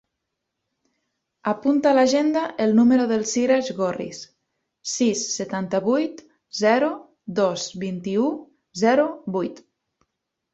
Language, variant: Catalan, Nord-Occidental